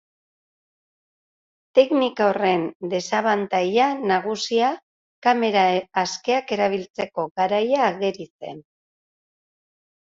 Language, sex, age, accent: Basque, female, 50-59, Erdialdekoa edo Nafarra (Gipuzkoa, Nafarroa)